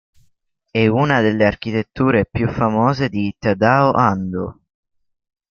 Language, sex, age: Italian, male, under 19